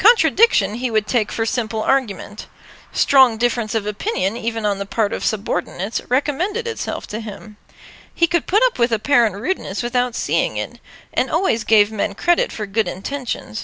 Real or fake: real